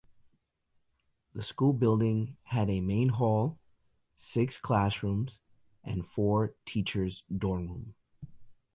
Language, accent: English, United States English